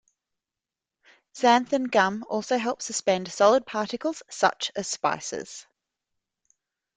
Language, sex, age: English, female, 40-49